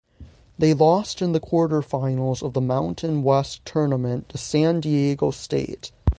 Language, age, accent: English, 19-29, United States English